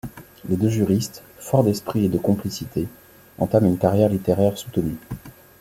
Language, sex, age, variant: French, male, 40-49, Français de métropole